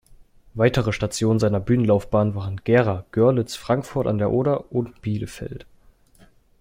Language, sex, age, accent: German, male, under 19, Deutschland Deutsch